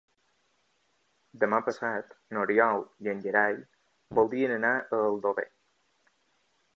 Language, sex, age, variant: Catalan, male, 19-29, Balear